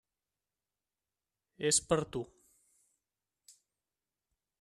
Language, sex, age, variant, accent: Catalan, male, 19-29, Central, central